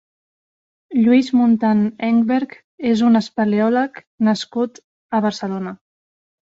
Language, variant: Catalan, Central